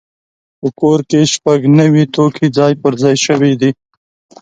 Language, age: Pashto, 19-29